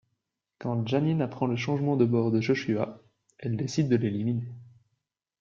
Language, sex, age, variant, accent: French, male, 19-29, Français d'Europe, Français de Suisse